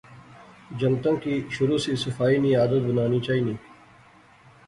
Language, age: Pahari-Potwari, 30-39